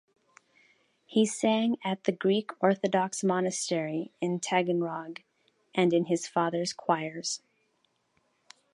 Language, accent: English, United States English